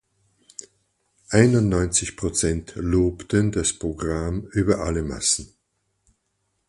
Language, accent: German, Österreichisches Deutsch